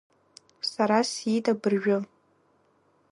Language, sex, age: Abkhazian, female, under 19